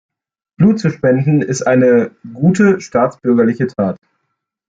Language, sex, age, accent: German, male, under 19, Deutschland Deutsch